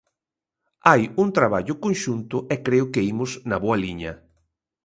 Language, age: Galician, 50-59